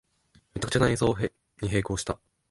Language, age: Japanese, 19-29